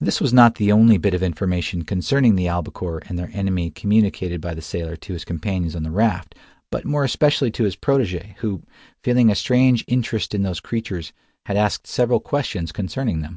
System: none